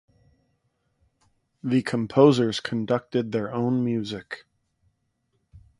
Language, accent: English, United States English